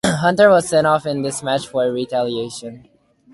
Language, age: English, under 19